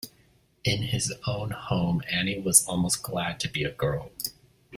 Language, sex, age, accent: English, male, 19-29, United States English